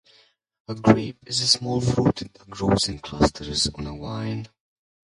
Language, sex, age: English, male, 40-49